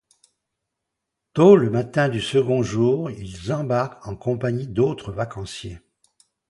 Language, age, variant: French, 70-79, Français de métropole